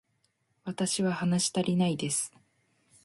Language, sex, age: Japanese, female, 19-29